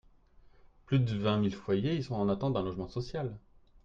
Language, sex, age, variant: French, male, 30-39, Français de métropole